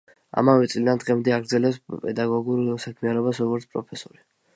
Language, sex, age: Georgian, male, under 19